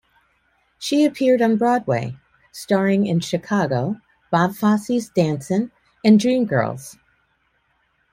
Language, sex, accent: English, female, United States English